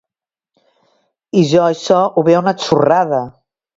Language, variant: Catalan, Septentrional